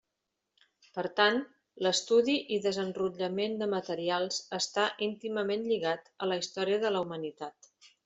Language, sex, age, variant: Catalan, female, 50-59, Central